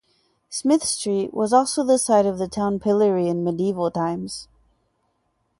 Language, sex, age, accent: English, female, 19-29, United States English